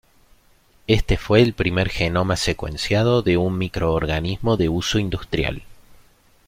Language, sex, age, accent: Spanish, male, 30-39, Rioplatense: Argentina, Uruguay, este de Bolivia, Paraguay